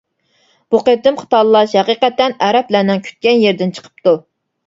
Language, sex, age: Uyghur, female, 19-29